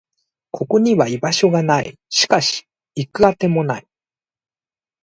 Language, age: Japanese, 19-29